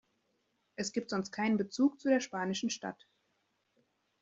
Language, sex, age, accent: German, female, 19-29, Deutschland Deutsch